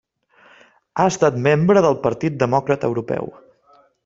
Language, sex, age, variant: Catalan, male, 19-29, Central